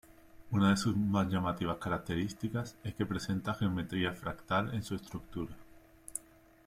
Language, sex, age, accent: Spanish, male, 30-39, España: Sur peninsular (Andalucia, Extremadura, Murcia)